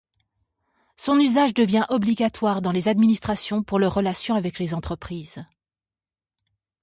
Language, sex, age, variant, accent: French, female, 40-49, Français d'Europe, Français de Suisse